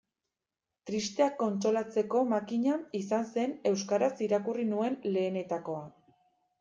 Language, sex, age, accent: Basque, female, 19-29, Erdialdekoa edo Nafarra (Gipuzkoa, Nafarroa)